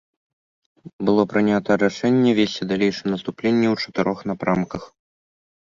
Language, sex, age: Belarusian, male, under 19